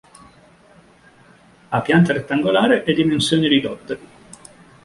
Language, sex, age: Italian, male, 50-59